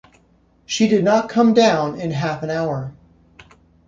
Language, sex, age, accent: English, male, 30-39, United States English